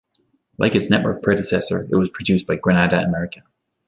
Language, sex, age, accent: English, male, 30-39, Irish English